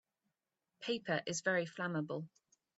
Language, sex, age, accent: English, female, 19-29, England English